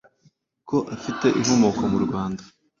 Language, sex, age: Kinyarwanda, male, 19-29